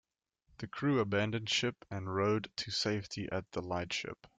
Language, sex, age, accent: English, male, 19-29, United States English